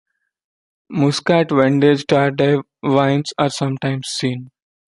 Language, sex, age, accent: English, male, 19-29, India and South Asia (India, Pakistan, Sri Lanka)